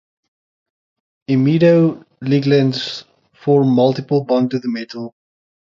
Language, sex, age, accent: English, male, 19-29, United States English; Southern African (South Africa, Zimbabwe, Namibia)